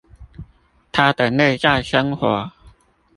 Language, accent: Chinese, 出生地：臺北市